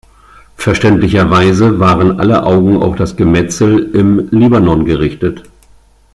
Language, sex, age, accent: German, male, 50-59, Deutschland Deutsch